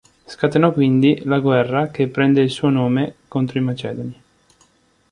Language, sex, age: Italian, male, 19-29